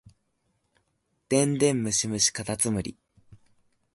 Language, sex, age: Japanese, male, under 19